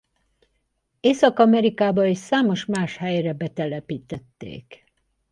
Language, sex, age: Hungarian, female, 70-79